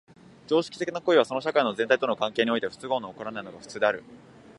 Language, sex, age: Japanese, male, 19-29